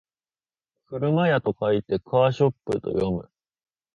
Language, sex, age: Japanese, male, under 19